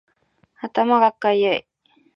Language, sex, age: Japanese, female, 19-29